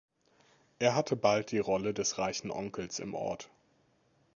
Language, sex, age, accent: German, male, 30-39, Deutschland Deutsch